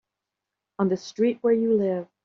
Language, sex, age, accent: English, female, 60-69, United States English